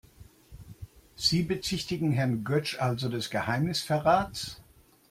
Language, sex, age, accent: German, male, 60-69, Deutschland Deutsch